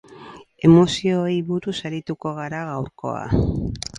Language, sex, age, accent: Basque, female, 60-69, Erdialdekoa edo Nafarra (Gipuzkoa, Nafarroa)